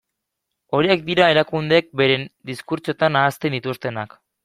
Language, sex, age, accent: Basque, male, 19-29, Mendebalekoa (Araba, Bizkaia, Gipuzkoako mendebaleko herri batzuk)